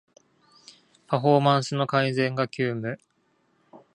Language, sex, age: Japanese, male, 19-29